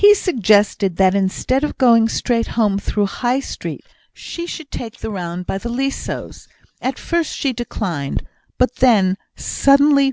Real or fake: real